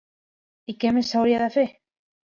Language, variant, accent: Catalan, Central, central